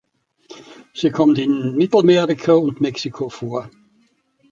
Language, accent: German, Österreichisches Deutsch